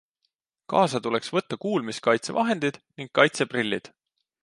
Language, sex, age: Estonian, male, 19-29